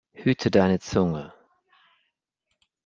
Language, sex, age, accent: German, male, 50-59, Deutschland Deutsch